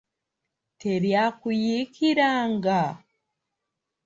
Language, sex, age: Ganda, female, 19-29